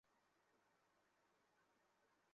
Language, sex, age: Bengali, male, 19-29